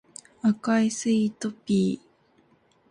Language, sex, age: Japanese, female, 19-29